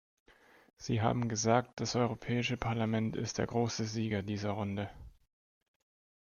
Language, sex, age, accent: German, male, 19-29, Deutschland Deutsch